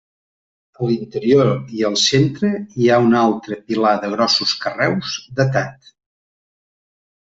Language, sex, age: Catalan, male, 40-49